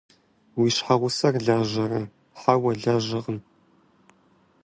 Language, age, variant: Kabardian, 19-29, Адыгэбзэ (Къэбэрдей, Кирил, псоми зэдай)